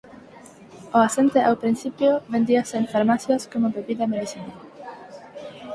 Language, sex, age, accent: Galician, female, 19-29, Neofalante